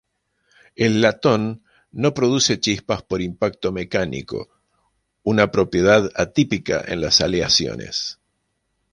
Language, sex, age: Spanish, male, 50-59